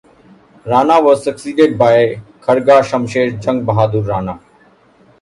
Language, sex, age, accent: English, male, 30-39, India and South Asia (India, Pakistan, Sri Lanka)